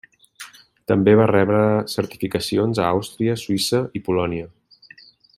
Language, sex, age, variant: Catalan, male, 40-49, Central